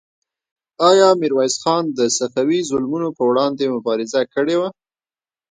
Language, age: Pashto, 30-39